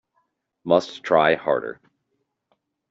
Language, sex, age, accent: English, male, 30-39, United States English